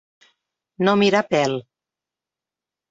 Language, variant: Catalan, Central